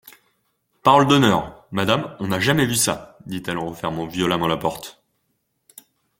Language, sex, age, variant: French, male, 19-29, Français de métropole